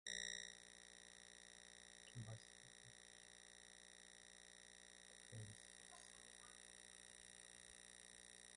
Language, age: English, 19-29